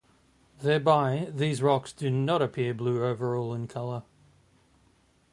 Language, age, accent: English, 40-49, Australian English